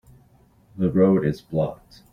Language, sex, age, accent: English, male, 19-29, Canadian English